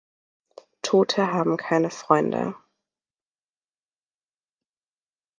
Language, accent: German, Deutschland Deutsch